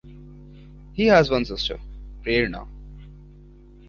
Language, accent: English, India and South Asia (India, Pakistan, Sri Lanka)